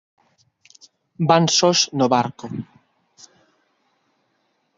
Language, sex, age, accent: Galician, male, 19-29, Normativo (estándar); Neofalante